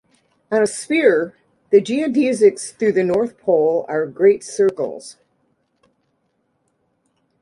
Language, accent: English, United States English